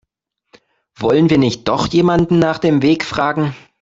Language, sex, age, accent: German, male, 19-29, Deutschland Deutsch